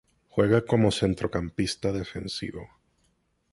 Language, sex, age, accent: Spanish, male, 19-29, Caribe: Cuba, Venezuela, Puerto Rico, República Dominicana, Panamá, Colombia caribeña, México caribeño, Costa del golfo de México